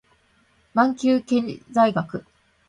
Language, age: Japanese, 50-59